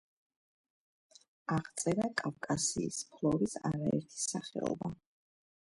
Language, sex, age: Georgian, female, 50-59